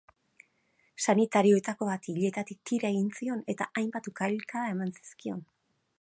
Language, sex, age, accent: Basque, female, 50-59, Erdialdekoa edo Nafarra (Gipuzkoa, Nafarroa)